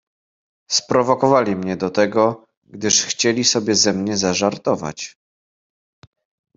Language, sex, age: Polish, male, 30-39